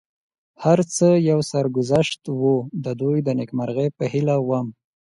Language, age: Pashto, 19-29